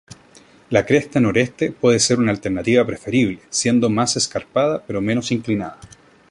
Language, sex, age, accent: Spanish, male, 19-29, Chileno: Chile, Cuyo